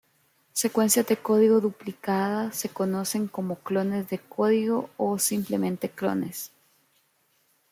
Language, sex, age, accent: Spanish, female, 19-29, América central